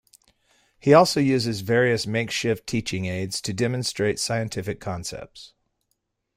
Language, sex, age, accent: English, male, 50-59, United States English